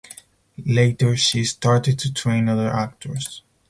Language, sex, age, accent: English, male, 19-29, United States English; England English